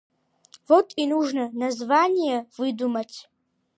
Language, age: Russian, under 19